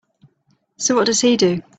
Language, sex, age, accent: English, female, 30-39, England English